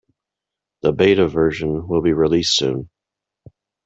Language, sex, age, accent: English, male, 30-39, United States English